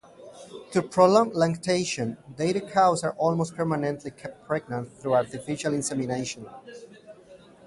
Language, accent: English, United States English